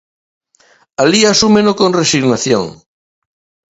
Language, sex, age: Galician, male, 50-59